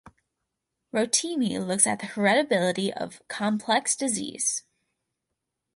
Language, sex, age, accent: English, female, under 19, United States English